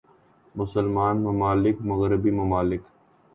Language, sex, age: Urdu, male, 19-29